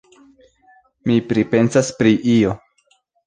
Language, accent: Esperanto, Internacia